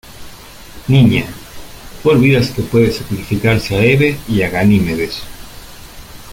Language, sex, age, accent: Spanish, male, 50-59, Rioplatense: Argentina, Uruguay, este de Bolivia, Paraguay